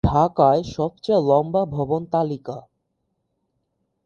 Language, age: Bengali, 19-29